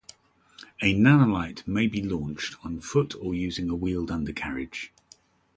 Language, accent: English, England English